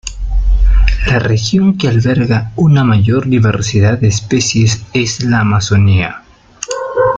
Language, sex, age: Spanish, male, 30-39